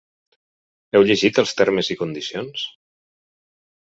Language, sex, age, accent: Catalan, male, 40-49, occidental